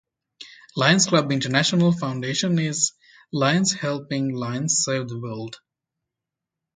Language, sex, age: English, male, 30-39